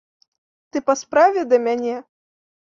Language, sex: Belarusian, female